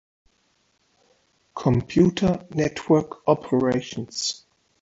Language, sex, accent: German, male, Deutschland Deutsch